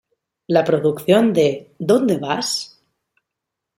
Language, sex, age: Spanish, female, 30-39